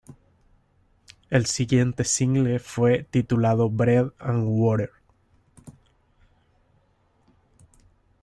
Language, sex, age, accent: Spanish, male, 19-29, América central